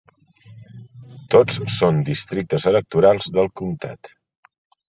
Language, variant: Catalan, Central